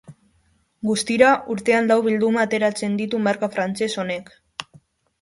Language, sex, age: Basque, female, 19-29